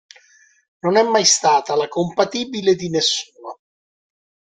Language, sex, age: Italian, male, 60-69